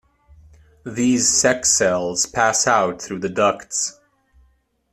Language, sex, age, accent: English, male, 19-29, England English